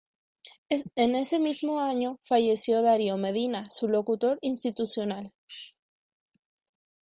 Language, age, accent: Spanish, 19-29, Chileno: Chile, Cuyo